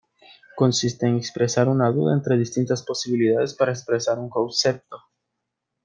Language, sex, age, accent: Spanish, male, 19-29, América central